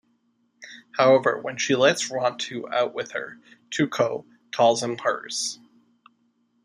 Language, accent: English, United States English